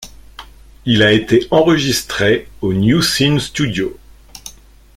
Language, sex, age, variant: French, male, 50-59, Français de métropole